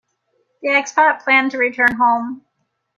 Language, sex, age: English, female, 30-39